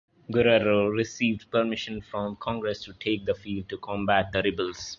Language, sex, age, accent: English, male, under 19, India and South Asia (India, Pakistan, Sri Lanka)